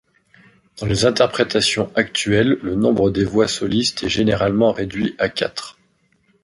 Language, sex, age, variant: French, male, 40-49, Français de métropole